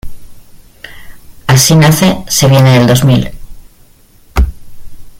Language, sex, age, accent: Spanish, female, 50-59, España: Centro-Sur peninsular (Madrid, Toledo, Castilla-La Mancha)